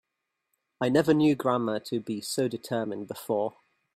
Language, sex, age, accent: English, male, 19-29, England English